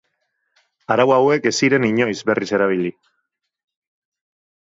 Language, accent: Basque, Mendebalekoa (Araba, Bizkaia, Gipuzkoako mendebaleko herri batzuk)